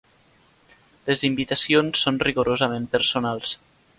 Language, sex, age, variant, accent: Catalan, male, under 19, Nord-Occidental, Tortosí